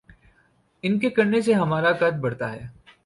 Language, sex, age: Urdu, male, 19-29